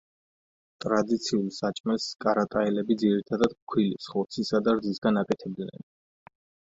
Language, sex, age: Georgian, male, 30-39